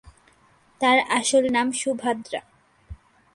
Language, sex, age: Bengali, female, under 19